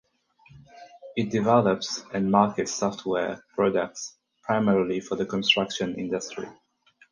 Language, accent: English, United States English